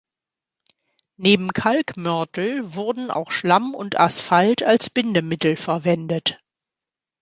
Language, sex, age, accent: German, female, 50-59, Deutschland Deutsch